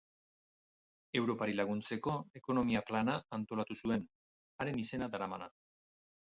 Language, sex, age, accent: Basque, male, 40-49, Mendebalekoa (Araba, Bizkaia, Gipuzkoako mendebaleko herri batzuk)